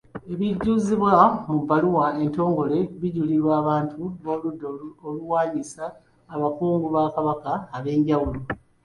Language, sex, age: Ganda, male, 19-29